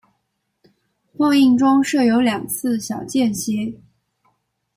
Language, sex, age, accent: Chinese, female, 19-29, 出生地：四川省